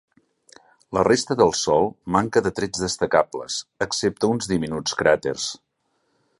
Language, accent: Catalan, gironí